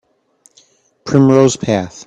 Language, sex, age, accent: English, male, 40-49, United States English